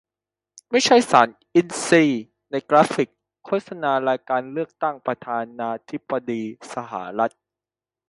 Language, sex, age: Thai, male, 19-29